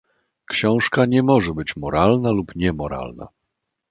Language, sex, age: Polish, male, 50-59